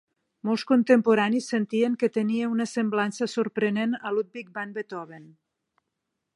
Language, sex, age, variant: Catalan, female, 50-59, Nord-Occidental